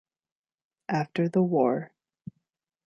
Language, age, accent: English, 30-39, United States English